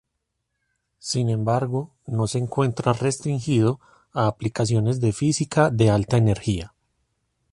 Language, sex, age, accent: Spanish, male, 30-39, Andino-Pacífico: Colombia, Perú, Ecuador, oeste de Bolivia y Venezuela andina